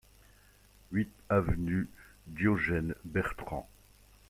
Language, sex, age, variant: French, male, 50-59, Français de métropole